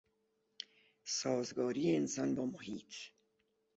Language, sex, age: Persian, female, 60-69